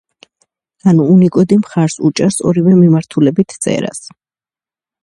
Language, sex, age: Georgian, female, 30-39